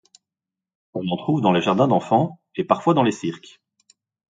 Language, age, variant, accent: French, 40-49, Français d'Europe, Français de Belgique